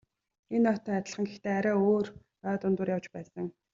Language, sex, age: Mongolian, female, 19-29